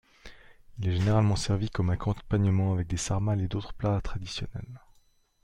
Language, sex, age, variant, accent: French, male, 30-39, Français d'Europe, Français de Suisse